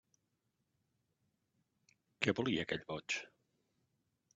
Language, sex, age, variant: Catalan, male, 50-59, Central